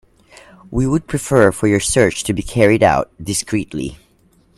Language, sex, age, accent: English, male, 40-49, Filipino